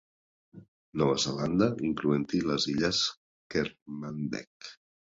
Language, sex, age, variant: Catalan, male, 40-49, Nord-Occidental